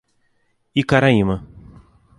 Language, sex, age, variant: Portuguese, male, 19-29, Portuguese (Brasil)